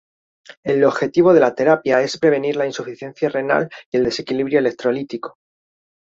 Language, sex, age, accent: Spanish, male, 19-29, España: Centro-Sur peninsular (Madrid, Toledo, Castilla-La Mancha)